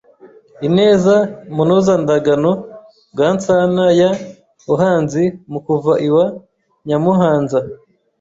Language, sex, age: Kinyarwanda, male, 30-39